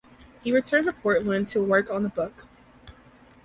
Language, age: English, 19-29